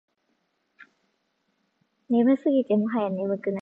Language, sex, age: Japanese, female, under 19